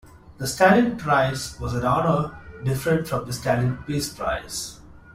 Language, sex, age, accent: English, male, 30-39, India and South Asia (India, Pakistan, Sri Lanka)